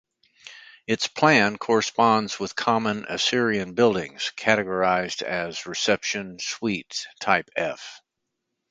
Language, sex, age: English, male, 60-69